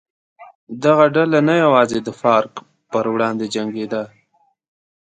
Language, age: Pashto, 19-29